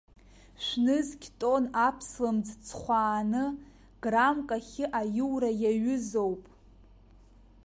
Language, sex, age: Abkhazian, female, under 19